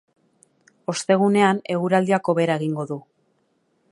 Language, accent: Basque, Mendebalekoa (Araba, Bizkaia, Gipuzkoako mendebaleko herri batzuk)